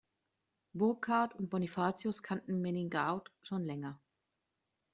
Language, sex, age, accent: German, female, 30-39, Deutschland Deutsch